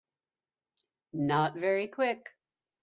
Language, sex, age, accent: English, female, 50-59, United States English